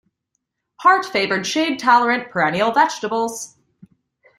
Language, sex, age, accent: English, female, 19-29, United States English